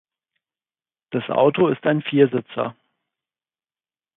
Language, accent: German, Deutschland Deutsch